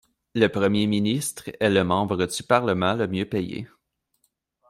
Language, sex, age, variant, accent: French, male, 19-29, Français d'Amérique du Nord, Français du Canada